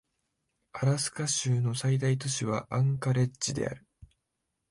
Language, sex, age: Japanese, male, 19-29